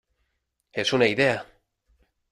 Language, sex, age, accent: Spanish, male, 19-29, España: Centro-Sur peninsular (Madrid, Toledo, Castilla-La Mancha)